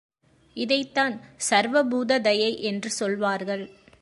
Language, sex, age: Tamil, female, 30-39